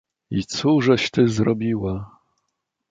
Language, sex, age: Polish, male, 50-59